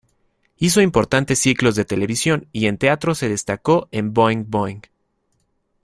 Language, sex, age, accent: Spanish, male, 30-39, México